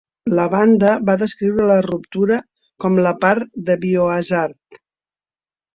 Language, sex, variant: Catalan, female, Central